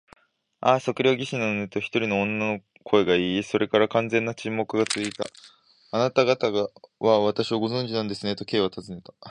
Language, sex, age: Japanese, male, 19-29